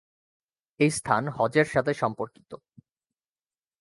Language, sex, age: Bengali, male, 19-29